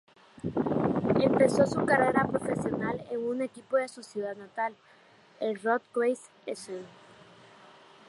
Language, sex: Spanish, female